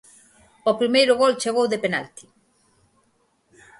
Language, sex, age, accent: Galician, female, 50-59, Normativo (estándar)